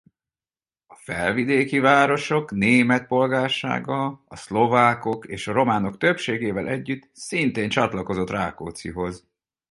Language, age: Hungarian, 40-49